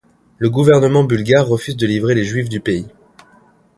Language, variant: French, Français de métropole